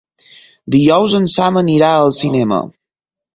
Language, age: Catalan, 19-29